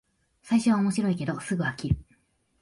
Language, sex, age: Japanese, female, 19-29